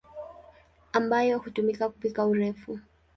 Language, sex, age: Swahili, female, 19-29